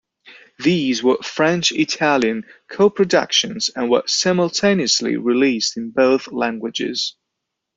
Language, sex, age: English, male, 30-39